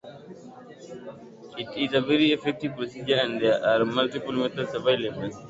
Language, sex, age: English, male, 19-29